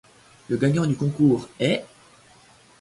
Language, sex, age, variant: French, male, 19-29, Français de métropole